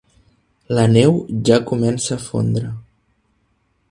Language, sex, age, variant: Catalan, male, 19-29, Central